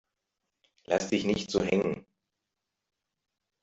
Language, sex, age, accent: German, male, 40-49, Deutschland Deutsch